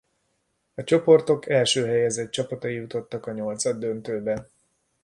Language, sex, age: Hungarian, male, 50-59